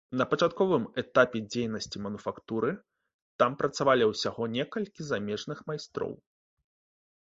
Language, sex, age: Belarusian, male, 30-39